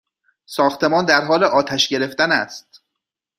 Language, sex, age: Persian, male, 30-39